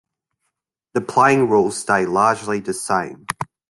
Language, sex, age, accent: English, male, 19-29, Australian English